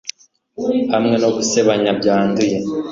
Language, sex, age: Kinyarwanda, male, 19-29